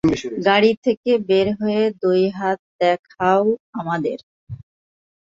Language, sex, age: Bengali, male, under 19